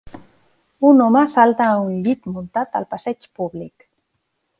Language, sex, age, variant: Catalan, female, 50-59, Central